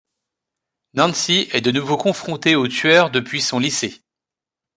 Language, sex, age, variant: French, male, 40-49, Français de métropole